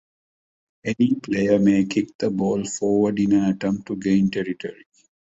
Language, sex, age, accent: English, male, 40-49, India and South Asia (India, Pakistan, Sri Lanka)